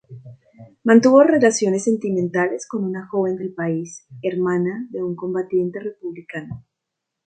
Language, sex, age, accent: Spanish, female, 40-49, Andino-Pacífico: Colombia, Perú, Ecuador, oeste de Bolivia y Venezuela andina